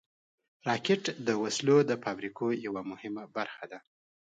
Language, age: Pashto, 30-39